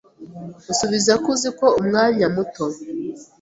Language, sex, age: Kinyarwanda, female, 19-29